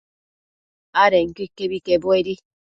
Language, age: Matsés, 19-29